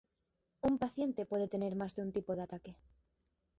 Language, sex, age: Spanish, female, 19-29